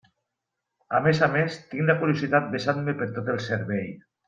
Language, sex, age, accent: Catalan, male, 40-49, valencià